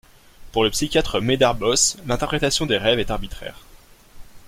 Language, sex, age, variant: French, male, 19-29, Français de métropole